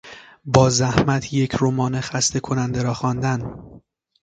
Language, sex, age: Persian, male, 19-29